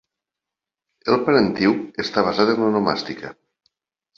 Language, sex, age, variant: Catalan, male, 50-59, Septentrional